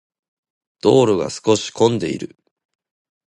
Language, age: Japanese, 19-29